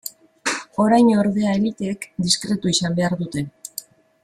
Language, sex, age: Basque, female, 50-59